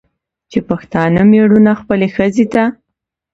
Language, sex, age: Pashto, female, 19-29